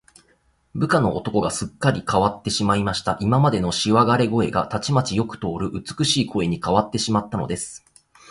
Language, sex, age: Japanese, male, 19-29